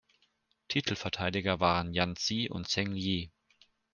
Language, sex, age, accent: German, male, 19-29, Deutschland Deutsch